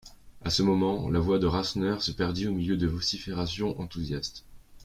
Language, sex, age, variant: French, male, 19-29, Français de métropole